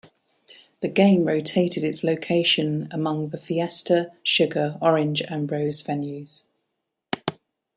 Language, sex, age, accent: English, female, 40-49, England English